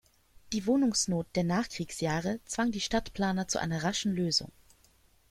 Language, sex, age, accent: German, female, 30-39, Deutschland Deutsch